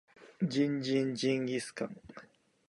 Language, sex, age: Japanese, male, 40-49